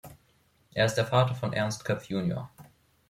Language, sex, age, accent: German, male, 19-29, Deutschland Deutsch